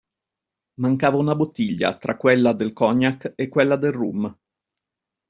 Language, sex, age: Italian, male, 50-59